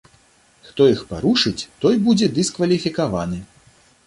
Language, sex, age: Belarusian, male, 30-39